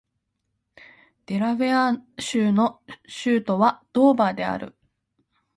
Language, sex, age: Japanese, female, under 19